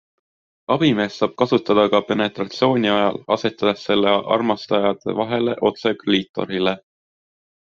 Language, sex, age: Estonian, male, 19-29